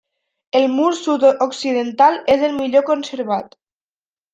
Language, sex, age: Catalan, female, 19-29